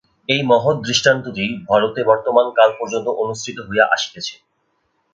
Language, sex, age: Bengali, male, 19-29